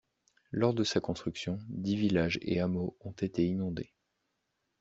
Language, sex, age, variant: French, male, 19-29, Français de métropole